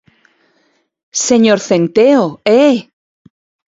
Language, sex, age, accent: Galician, female, 50-59, Normativo (estándar)